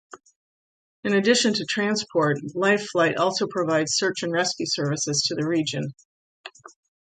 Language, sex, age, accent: English, female, 60-69, United States English